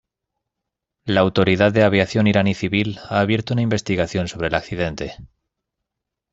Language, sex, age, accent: Spanish, male, 19-29, España: Norte peninsular (Asturias, Castilla y León, Cantabria, País Vasco, Navarra, Aragón, La Rioja, Guadalajara, Cuenca)